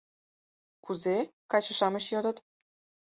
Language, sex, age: Mari, female, 19-29